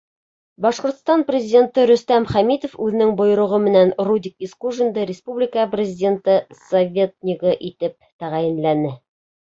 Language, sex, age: Bashkir, female, 30-39